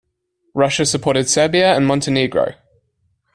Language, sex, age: English, male, 19-29